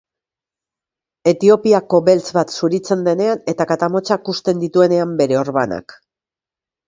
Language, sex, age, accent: Basque, female, 40-49, Mendebalekoa (Araba, Bizkaia, Gipuzkoako mendebaleko herri batzuk)